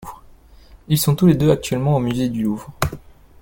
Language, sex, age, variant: French, male, 19-29, Français de métropole